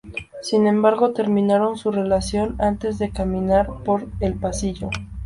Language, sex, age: Spanish, female, under 19